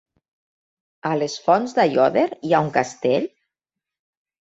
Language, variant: Catalan, Nord-Occidental